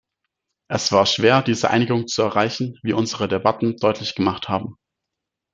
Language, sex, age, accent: German, male, 19-29, Deutschland Deutsch